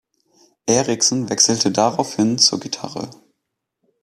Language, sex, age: German, male, 19-29